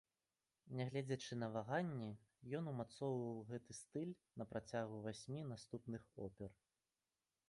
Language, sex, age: Belarusian, male, 19-29